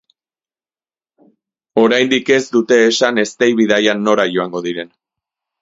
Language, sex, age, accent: Basque, male, 19-29, Mendebalekoa (Araba, Bizkaia, Gipuzkoako mendebaleko herri batzuk)